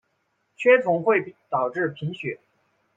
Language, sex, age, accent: Chinese, male, 19-29, 出生地：湖南省